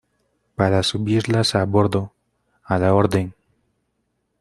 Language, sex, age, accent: Spanish, male, 19-29, Andino-Pacífico: Colombia, Perú, Ecuador, oeste de Bolivia y Venezuela andina